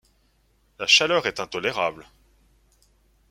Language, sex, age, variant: French, male, 30-39, Français de métropole